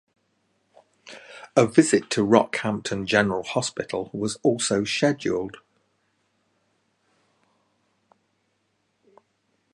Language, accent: English, England English